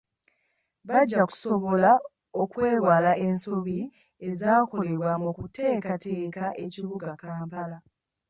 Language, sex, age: Ganda, female, 19-29